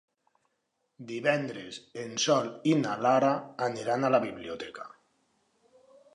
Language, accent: Catalan, valencià